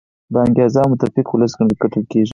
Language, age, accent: Pashto, 19-29, کندهاری لهجه